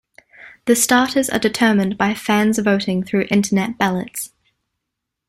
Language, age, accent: English, 19-29, New Zealand English